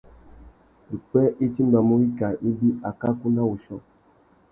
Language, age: Tuki, 40-49